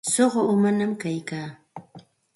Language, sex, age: Santa Ana de Tusi Pasco Quechua, female, 40-49